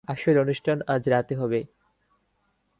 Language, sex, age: Bengali, male, 19-29